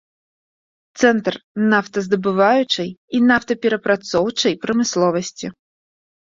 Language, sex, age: Belarusian, female, 19-29